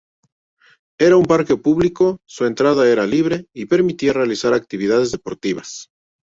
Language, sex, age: Spanish, male, 50-59